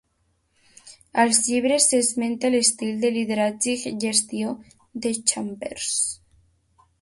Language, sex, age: Catalan, female, under 19